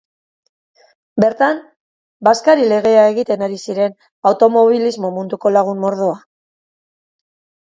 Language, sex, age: Basque, female, 50-59